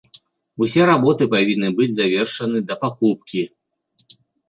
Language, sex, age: Belarusian, male, 40-49